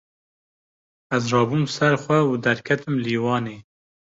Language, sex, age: Kurdish, male, 19-29